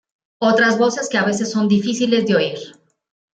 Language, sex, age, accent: Spanish, female, 40-49, México